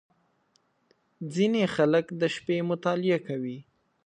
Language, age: Pashto, under 19